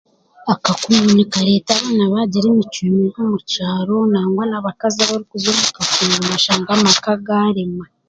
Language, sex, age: Chiga, male, 30-39